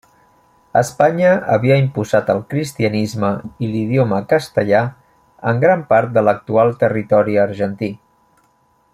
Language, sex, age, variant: Catalan, male, 40-49, Central